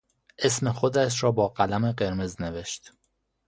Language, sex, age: Persian, male, 19-29